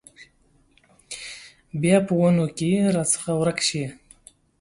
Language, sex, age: Pashto, male, 19-29